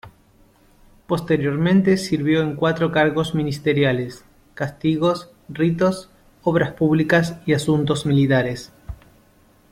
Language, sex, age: Spanish, male, 30-39